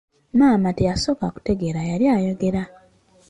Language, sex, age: Ganda, male, 19-29